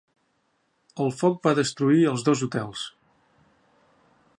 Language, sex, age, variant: Catalan, male, 40-49, Central